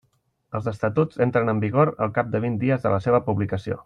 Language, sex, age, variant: Catalan, male, 30-39, Central